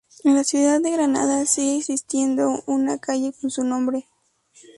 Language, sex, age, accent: Spanish, female, under 19, México